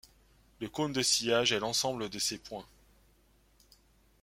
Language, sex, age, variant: French, male, 30-39, Français de métropole